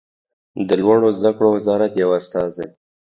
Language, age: Pashto, 30-39